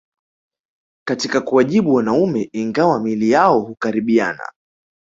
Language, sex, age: Swahili, male, 19-29